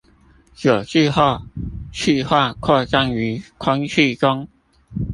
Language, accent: Chinese, 出生地：臺北市